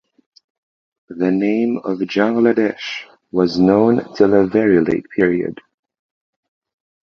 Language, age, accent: English, 30-39, Filipino